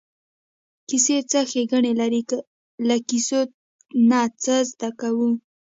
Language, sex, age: Pashto, female, 19-29